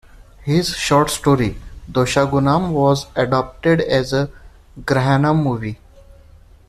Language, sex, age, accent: English, male, 19-29, India and South Asia (India, Pakistan, Sri Lanka)